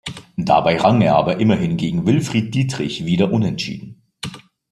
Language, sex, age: German, male, 19-29